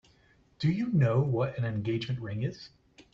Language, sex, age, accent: English, male, 40-49, United States English